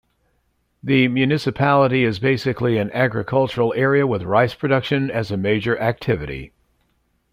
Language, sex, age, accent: English, male, 60-69, United States English